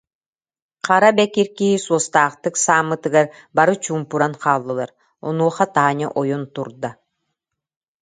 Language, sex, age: Yakut, female, 50-59